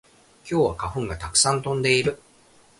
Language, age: Japanese, 40-49